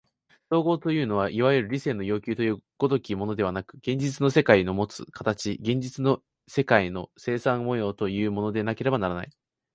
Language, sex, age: Japanese, male, 19-29